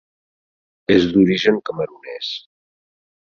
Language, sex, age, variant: Catalan, male, 50-59, Central